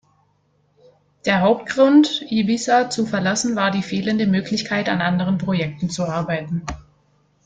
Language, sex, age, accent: German, female, 19-29, Deutschland Deutsch